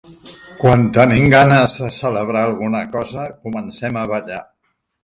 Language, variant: Catalan, Central